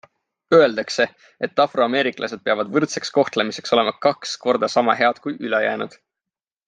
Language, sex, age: Estonian, male, 19-29